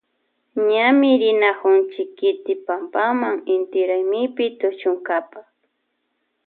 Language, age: Loja Highland Quichua, 19-29